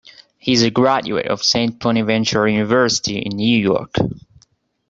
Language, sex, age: English, male, 19-29